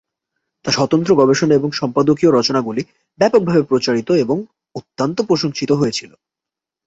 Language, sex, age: Bengali, male, 19-29